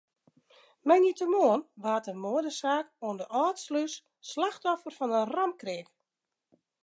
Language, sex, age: Western Frisian, female, 40-49